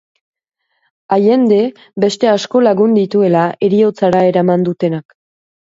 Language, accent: Basque, Nafar-lapurtarra edo Zuberotarra (Lapurdi, Nafarroa Beherea, Zuberoa)